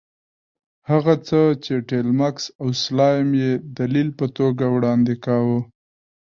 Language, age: Pashto, 19-29